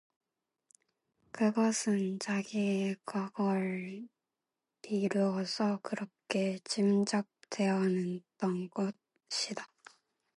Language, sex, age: Korean, female, 19-29